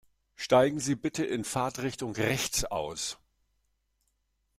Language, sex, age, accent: German, male, 60-69, Deutschland Deutsch